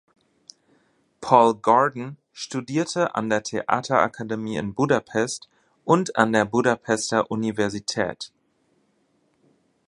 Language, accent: German, Deutschland Deutsch